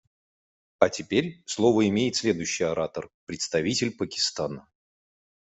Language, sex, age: Russian, male, 40-49